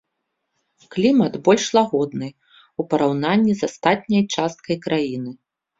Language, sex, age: Belarusian, female, 40-49